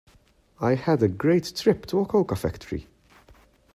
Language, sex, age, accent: English, male, 30-39, England English